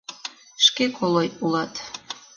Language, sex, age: Mari, female, 40-49